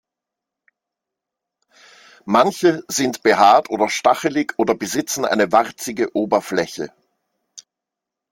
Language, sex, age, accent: German, male, 40-49, Österreichisches Deutsch